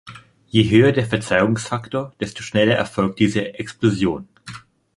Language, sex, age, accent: German, male, 19-29, Deutschland Deutsch